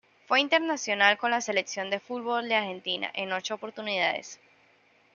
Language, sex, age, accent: Spanish, female, 19-29, Caribe: Cuba, Venezuela, Puerto Rico, República Dominicana, Panamá, Colombia caribeña, México caribeño, Costa del golfo de México